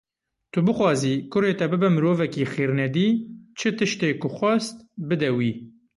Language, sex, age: Kurdish, male, 30-39